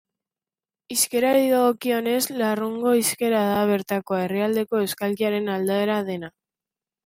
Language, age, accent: Basque, under 19, Mendebalekoa (Araba, Bizkaia, Gipuzkoako mendebaleko herri batzuk)